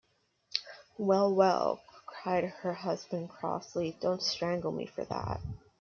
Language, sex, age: English, female, 19-29